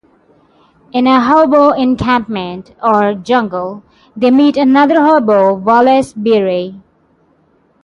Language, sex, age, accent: English, female, 19-29, United States English; England English; India and South Asia (India, Pakistan, Sri Lanka)